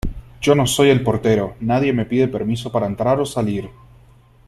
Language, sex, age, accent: Spanish, male, 19-29, Rioplatense: Argentina, Uruguay, este de Bolivia, Paraguay